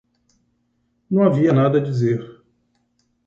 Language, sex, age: Portuguese, male, 60-69